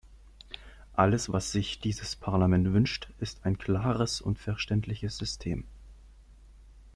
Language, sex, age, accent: German, male, 19-29, Deutschland Deutsch